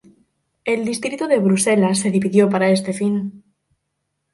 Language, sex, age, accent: Spanish, female, 19-29, España: Norte peninsular (Asturias, Castilla y León, Cantabria, País Vasco, Navarra, Aragón, La Rioja, Guadalajara, Cuenca)